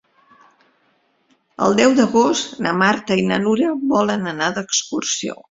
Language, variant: Catalan, Central